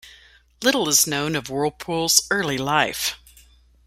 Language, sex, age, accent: English, female, 50-59, United States English